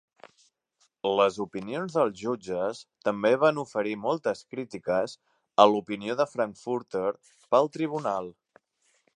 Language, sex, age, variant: Catalan, male, 19-29, Central